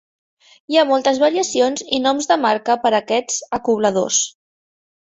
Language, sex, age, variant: Catalan, female, 19-29, Central